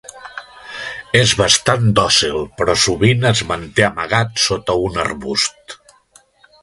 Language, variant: Catalan, Nord-Occidental